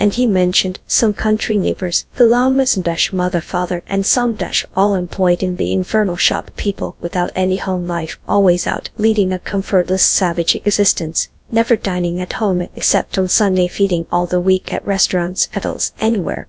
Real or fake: fake